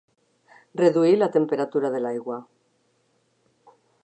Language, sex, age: Catalan, female, 60-69